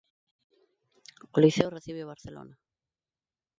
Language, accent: Galician, Neofalante